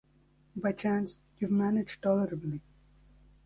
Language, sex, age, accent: English, male, 19-29, United States English